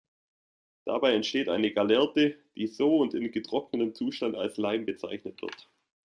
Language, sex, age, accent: German, male, 19-29, Deutschland Deutsch